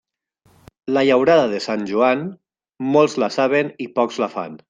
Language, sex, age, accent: Catalan, male, 19-29, valencià